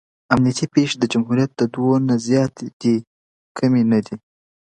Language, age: Pashto, under 19